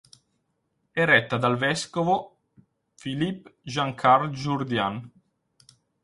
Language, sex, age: Italian, male, 30-39